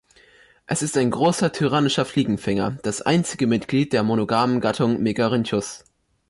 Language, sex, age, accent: German, male, under 19, Deutschland Deutsch